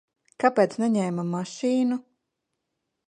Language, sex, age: Latvian, female, 40-49